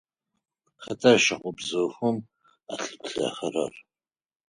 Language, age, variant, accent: Adyghe, 40-49, Адыгабзэ (Кирил, пстэумэ зэдыряе), Кıэмгуй (Çemguy)